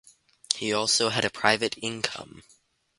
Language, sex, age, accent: English, male, under 19, Canadian English